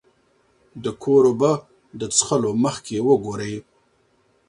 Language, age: Pashto, 40-49